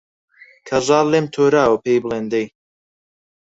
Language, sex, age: Central Kurdish, male, 19-29